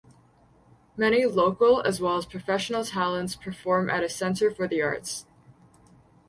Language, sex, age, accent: English, female, 19-29, Canadian English